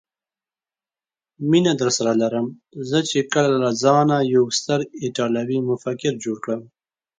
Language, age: Pashto, 19-29